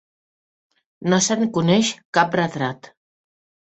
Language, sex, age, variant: Catalan, female, 40-49, Central